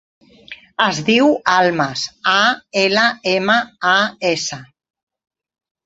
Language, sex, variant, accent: Catalan, female, Central, Barceloní